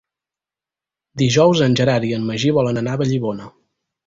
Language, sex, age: Catalan, male, 19-29